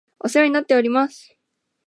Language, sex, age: Japanese, female, 19-29